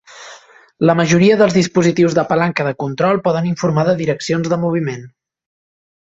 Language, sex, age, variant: Catalan, male, 19-29, Central